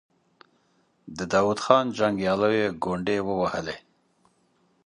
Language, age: Pashto, 50-59